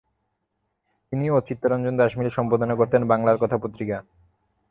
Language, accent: Bengali, প্রমিত; চলিত